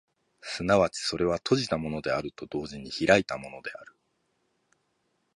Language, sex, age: Japanese, male, 40-49